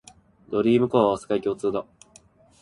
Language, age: Japanese, 19-29